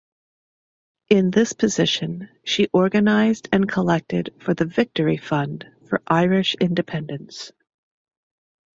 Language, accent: English, United States English